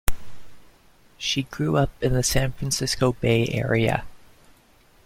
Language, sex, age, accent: English, female, 19-29, Canadian English